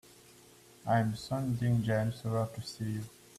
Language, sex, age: English, male, 19-29